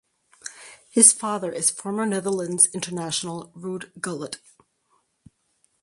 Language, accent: English, United States English